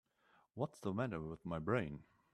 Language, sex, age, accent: English, male, 30-39, England English